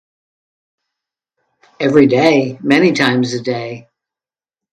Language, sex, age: English, female, 70-79